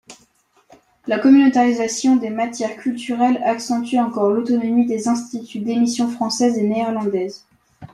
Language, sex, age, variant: French, male, under 19, Français de métropole